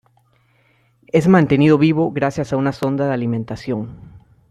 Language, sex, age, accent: Spanish, male, 30-39, América central